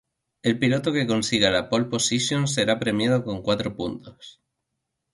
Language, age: Spanish, 19-29